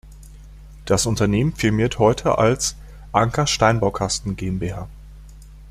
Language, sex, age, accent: German, male, 40-49, Deutschland Deutsch